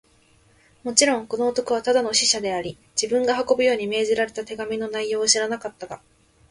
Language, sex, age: Japanese, female, 19-29